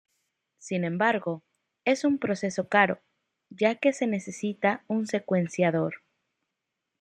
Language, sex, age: Spanish, female, 19-29